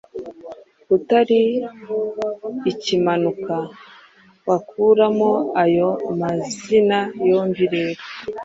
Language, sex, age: Kinyarwanda, female, 30-39